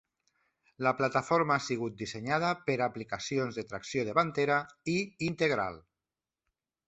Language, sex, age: Catalan, male, 50-59